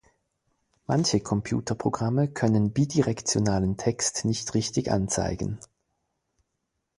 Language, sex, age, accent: German, male, 40-49, Schweizerdeutsch